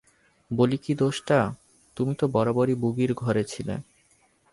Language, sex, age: Bengali, male, 19-29